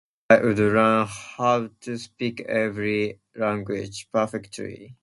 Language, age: English, 19-29